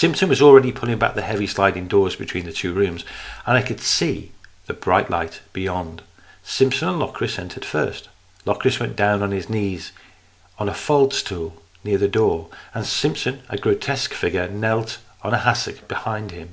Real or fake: real